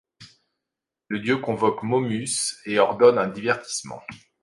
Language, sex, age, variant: French, male, 40-49, Français de métropole